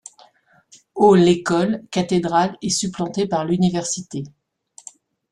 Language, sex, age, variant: French, female, 50-59, Français de métropole